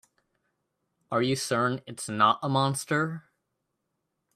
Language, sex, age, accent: English, male, 19-29, United States English